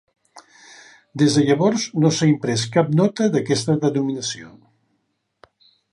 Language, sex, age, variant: Catalan, male, 70-79, Central